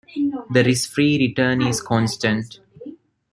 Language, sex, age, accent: English, male, 19-29, India and South Asia (India, Pakistan, Sri Lanka)